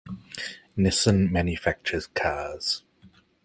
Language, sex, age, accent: English, male, 30-39, Australian English